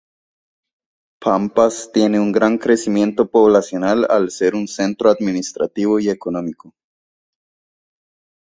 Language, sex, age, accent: Spanish, male, 19-29, América central